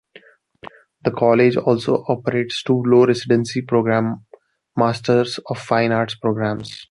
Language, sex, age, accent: English, male, 19-29, India and South Asia (India, Pakistan, Sri Lanka)